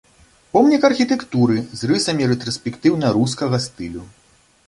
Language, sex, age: Belarusian, male, 30-39